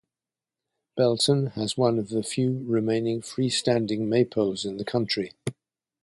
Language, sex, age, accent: English, male, 70-79, England English